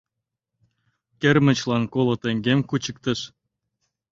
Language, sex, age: Mari, male, 30-39